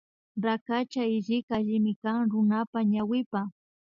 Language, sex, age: Imbabura Highland Quichua, female, 19-29